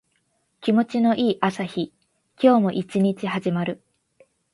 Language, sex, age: Japanese, female, 19-29